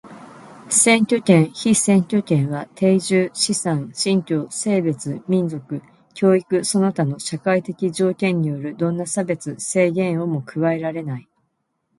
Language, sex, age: Japanese, female, 50-59